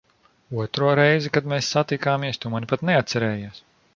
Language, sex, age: Latvian, male, 40-49